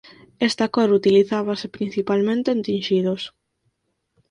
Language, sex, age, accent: Galician, female, under 19, Normativo (estándar)